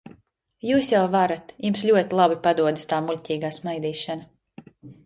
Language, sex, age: Latvian, female, 30-39